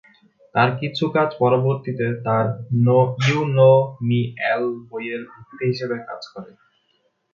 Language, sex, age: Bengali, male, 19-29